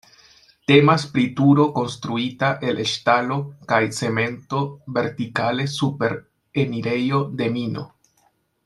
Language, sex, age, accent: Esperanto, male, 19-29, Internacia